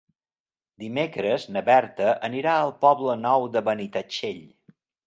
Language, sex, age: Catalan, male, 50-59